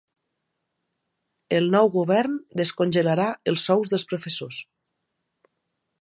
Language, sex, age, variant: Catalan, female, 40-49, Nord-Occidental